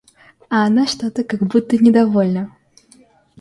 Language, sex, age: Russian, female, under 19